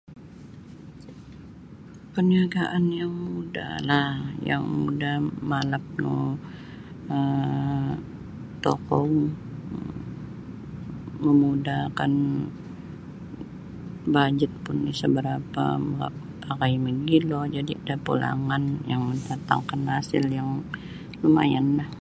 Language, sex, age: Sabah Bisaya, female, 60-69